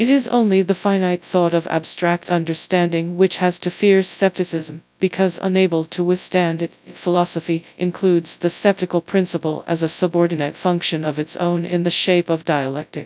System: TTS, FastPitch